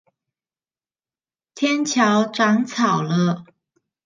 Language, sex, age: Chinese, female, 30-39